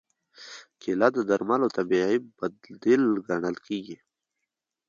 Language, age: Pashto, 19-29